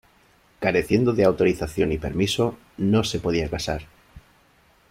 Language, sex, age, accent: Spanish, male, 30-39, España: Sur peninsular (Andalucia, Extremadura, Murcia)